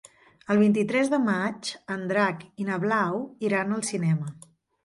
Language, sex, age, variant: Catalan, female, 40-49, Central